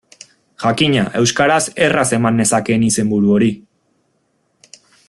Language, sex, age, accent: Basque, male, 19-29, Erdialdekoa edo Nafarra (Gipuzkoa, Nafarroa)